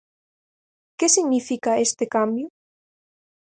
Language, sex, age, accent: Galician, female, 19-29, Central (gheada)